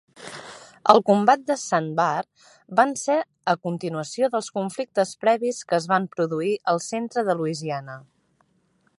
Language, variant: Catalan, Central